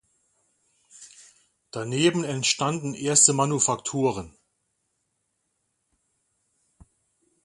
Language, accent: German, Deutschland Deutsch